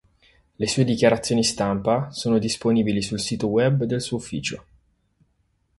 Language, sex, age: Italian, male, 30-39